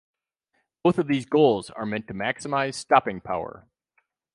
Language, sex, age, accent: English, male, 50-59, United States English